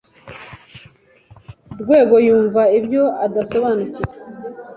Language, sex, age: Kinyarwanda, female, 40-49